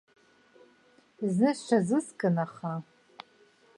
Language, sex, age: Abkhazian, female, 50-59